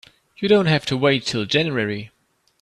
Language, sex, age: English, male, 30-39